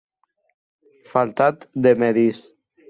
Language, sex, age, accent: Catalan, male, under 19, valencià